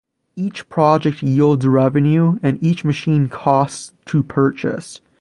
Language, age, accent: English, 19-29, United States English